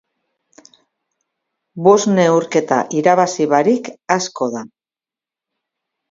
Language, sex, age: Basque, female, 60-69